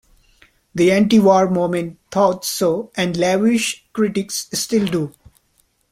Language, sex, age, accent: English, male, 19-29, India and South Asia (India, Pakistan, Sri Lanka)